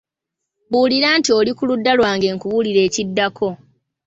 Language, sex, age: Ganda, female, 30-39